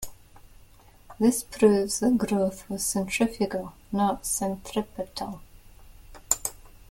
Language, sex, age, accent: English, female, 50-59, Scottish English